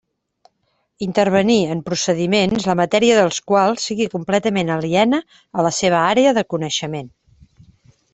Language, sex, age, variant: Catalan, female, 40-49, Central